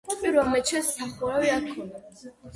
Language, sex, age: Georgian, female, under 19